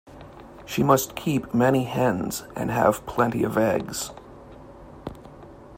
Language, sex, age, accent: English, male, 40-49, Canadian English